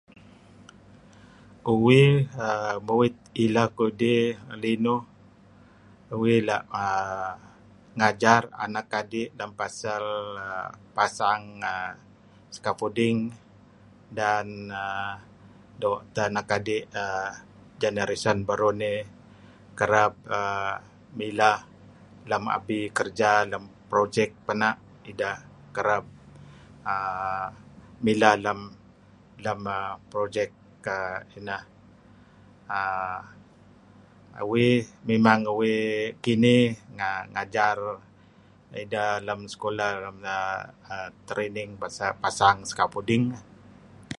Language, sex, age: Kelabit, male, 60-69